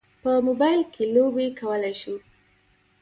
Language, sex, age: Pashto, female, under 19